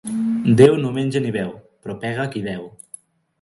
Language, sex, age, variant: Catalan, male, under 19, Central